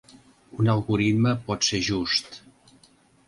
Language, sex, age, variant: Catalan, male, 60-69, Central